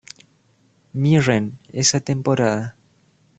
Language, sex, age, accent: Spanish, male, under 19, Rioplatense: Argentina, Uruguay, este de Bolivia, Paraguay